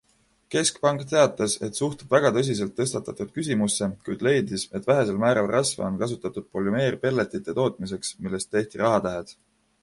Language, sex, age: Estonian, male, 19-29